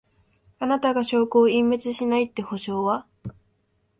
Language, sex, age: Japanese, female, 19-29